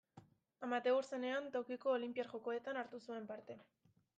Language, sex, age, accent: Basque, female, 19-29, Mendebalekoa (Araba, Bizkaia, Gipuzkoako mendebaleko herri batzuk)